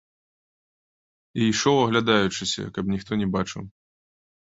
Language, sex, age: Belarusian, male, 30-39